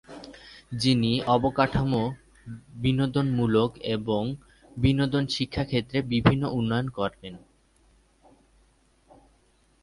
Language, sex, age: Bengali, male, 19-29